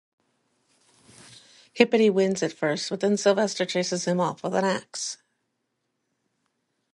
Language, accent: English, United States English